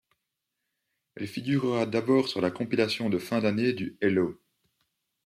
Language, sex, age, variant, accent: French, male, 30-39, Français d'Europe, Français de Belgique